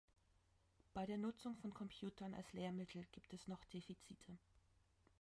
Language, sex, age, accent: German, female, 30-39, Deutschland Deutsch